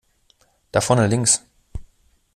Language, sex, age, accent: German, male, 30-39, Deutschland Deutsch